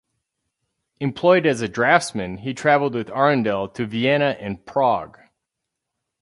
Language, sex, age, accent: English, male, 50-59, United States English